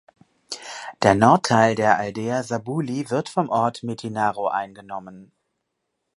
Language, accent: German, Deutschland Deutsch